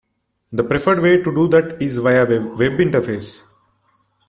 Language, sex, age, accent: English, male, 19-29, India and South Asia (India, Pakistan, Sri Lanka)